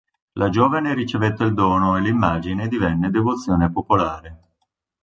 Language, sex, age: Italian, male, 50-59